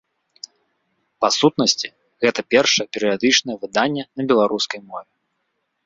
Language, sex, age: Belarusian, male, 19-29